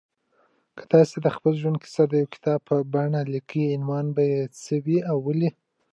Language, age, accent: Pashto, 19-29, کندهاری لهجه